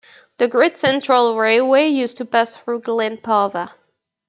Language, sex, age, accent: English, female, 19-29, Canadian English